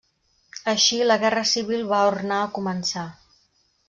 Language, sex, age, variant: Catalan, female, 50-59, Central